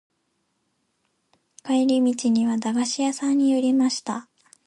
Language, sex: Japanese, female